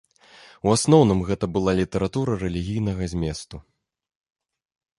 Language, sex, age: Belarusian, male, 30-39